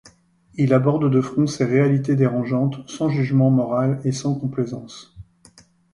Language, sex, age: French, male, 50-59